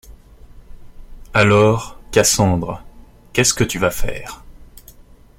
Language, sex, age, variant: French, male, 19-29, Français de métropole